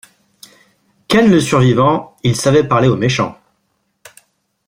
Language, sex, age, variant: French, male, 40-49, Français de métropole